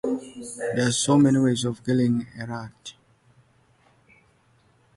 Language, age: English, 19-29